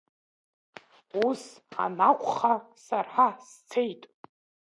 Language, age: Abkhazian, under 19